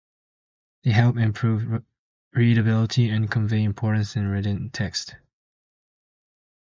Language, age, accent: English, under 19, United States English